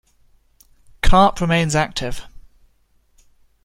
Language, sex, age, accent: English, male, 30-39, England English